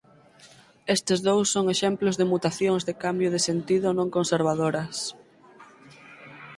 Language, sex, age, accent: Galician, female, 19-29, Atlántico (seseo e gheada)